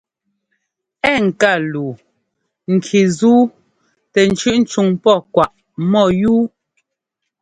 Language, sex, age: Ngomba, female, 40-49